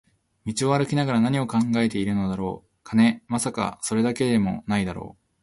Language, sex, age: Japanese, male, 19-29